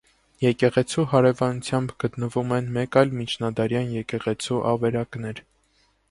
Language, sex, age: Armenian, male, 19-29